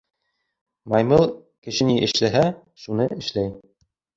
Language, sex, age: Bashkir, male, 30-39